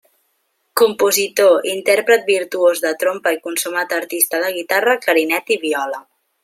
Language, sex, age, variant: Catalan, female, 19-29, Central